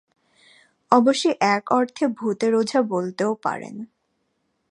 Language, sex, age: Bengali, female, 19-29